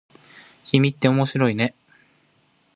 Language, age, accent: Japanese, 19-29, 関西弁